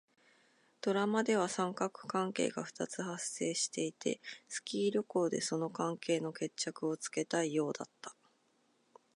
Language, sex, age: Japanese, female, 40-49